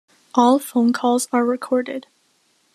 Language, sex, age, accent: English, female, under 19, United States English